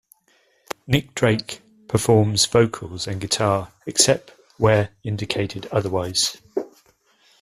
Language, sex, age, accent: English, male, 50-59, England English